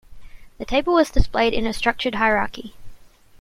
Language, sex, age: English, female, 19-29